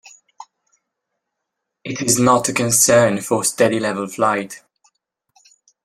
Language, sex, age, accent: English, male, under 19, England English